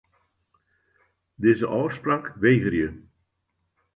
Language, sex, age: Western Frisian, male, 80-89